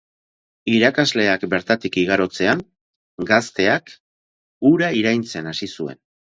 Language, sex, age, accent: Basque, male, 50-59, Erdialdekoa edo Nafarra (Gipuzkoa, Nafarroa)